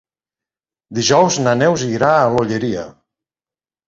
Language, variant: Catalan, Nord-Occidental